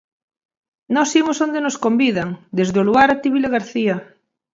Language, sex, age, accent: Galician, female, 40-49, Central (gheada)